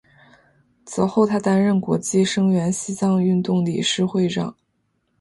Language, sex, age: Chinese, female, 19-29